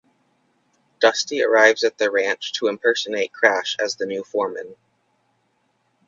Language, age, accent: English, 19-29, United States English